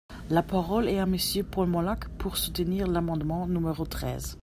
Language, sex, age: French, female, 40-49